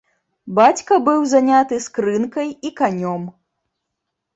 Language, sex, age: Belarusian, female, 30-39